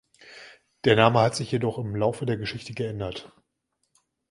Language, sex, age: German, male, 40-49